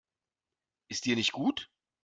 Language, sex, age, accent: German, male, 40-49, Deutschland Deutsch